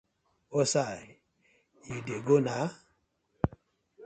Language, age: Nigerian Pidgin, 40-49